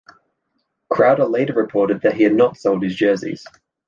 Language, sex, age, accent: English, male, 19-29, Australian English